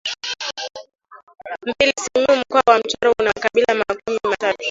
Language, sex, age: Swahili, female, 19-29